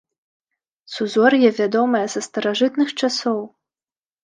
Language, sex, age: Belarusian, female, 19-29